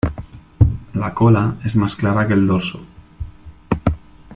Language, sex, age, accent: Spanish, male, 19-29, España: Centro-Sur peninsular (Madrid, Toledo, Castilla-La Mancha)